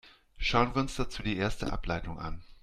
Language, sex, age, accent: German, male, 40-49, Deutschland Deutsch